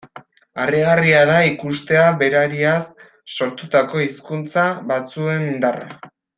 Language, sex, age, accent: Basque, male, under 19, Erdialdekoa edo Nafarra (Gipuzkoa, Nafarroa)